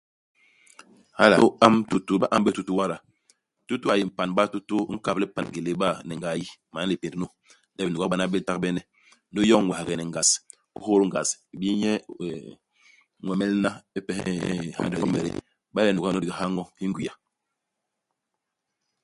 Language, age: Basaa, 40-49